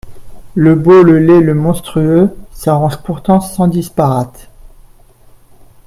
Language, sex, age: French, male, 40-49